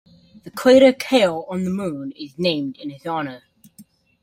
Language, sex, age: English, male, 19-29